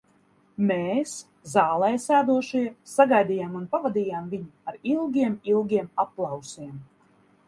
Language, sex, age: Latvian, female, 40-49